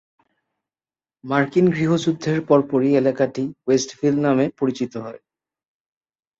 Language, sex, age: Bengali, male, 19-29